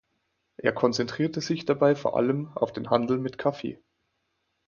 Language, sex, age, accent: German, male, 19-29, Deutschland Deutsch; Österreichisches Deutsch